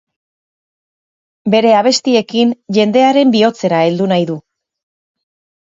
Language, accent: Basque, Erdialdekoa edo Nafarra (Gipuzkoa, Nafarroa)